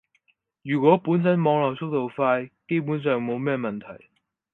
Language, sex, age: Cantonese, male, under 19